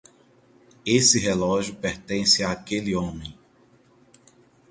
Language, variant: Portuguese, Portuguese (Brasil)